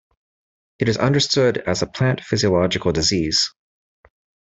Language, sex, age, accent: English, male, 30-39, United States English